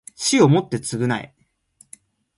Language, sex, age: Japanese, male, 19-29